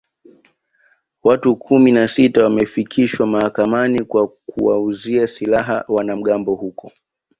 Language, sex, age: Swahili, male, under 19